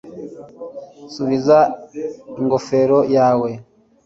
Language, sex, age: Kinyarwanda, male, 30-39